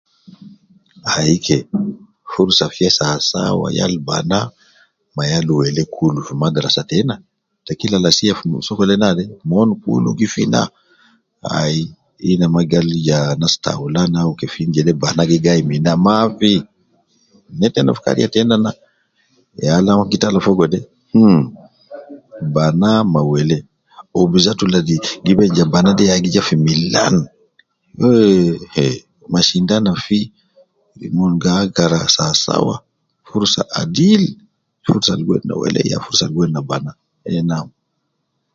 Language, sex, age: Nubi, male, 50-59